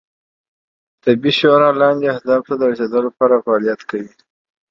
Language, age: Pashto, 19-29